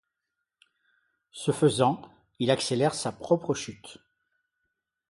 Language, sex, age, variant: French, male, 70-79, Français de métropole